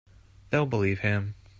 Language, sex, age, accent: English, male, 19-29, United States English